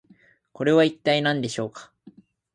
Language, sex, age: Japanese, male, 19-29